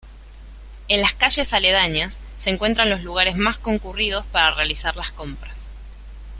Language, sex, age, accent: Spanish, female, 19-29, Rioplatense: Argentina, Uruguay, este de Bolivia, Paraguay